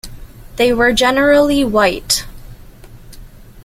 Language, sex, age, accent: English, female, under 19, Canadian English